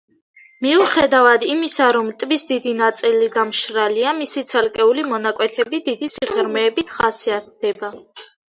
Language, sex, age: Georgian, female, under 19